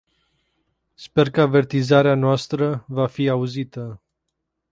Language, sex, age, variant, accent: Romanian, male, 19-29, Romanian-Romania, Muntenesc